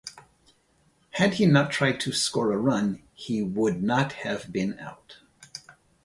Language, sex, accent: English, male, United States English